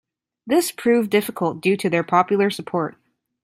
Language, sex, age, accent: English, female, 19-29, United States English